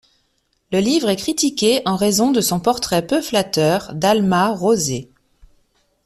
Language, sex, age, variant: French, male, 19-29, Français de métropole